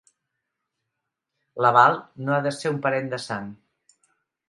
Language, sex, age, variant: Catalan, female, 60-69, Central